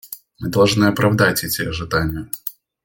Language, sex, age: Russian, male, under 19